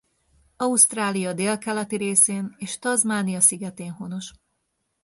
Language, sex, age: Hungarian, female, 40-49